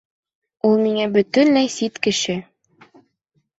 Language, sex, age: Bashkir, female, 19-29